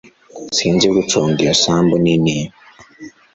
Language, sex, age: Kinyarwanda, male, 19-29